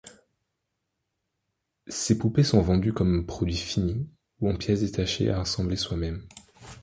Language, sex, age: French, male, 19-29